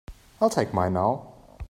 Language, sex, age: English, male, 30-39